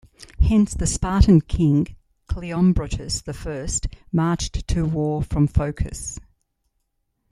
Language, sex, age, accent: English, female, 60-69, Australian English